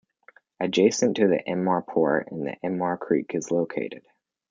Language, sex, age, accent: English, male, under 19, Canadian English